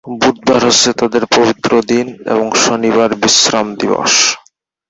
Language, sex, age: Bengali, male, 19-29